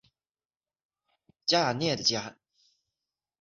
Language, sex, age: Chinese, male, under 19